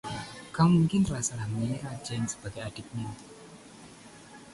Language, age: Indonesian, 19-29